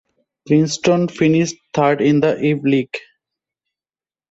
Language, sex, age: English, male, 30-39